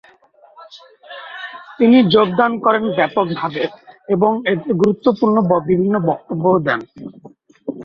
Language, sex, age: Bengali, male, 30-39